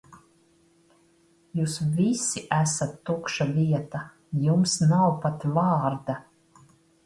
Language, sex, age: Latvian, female, 50-59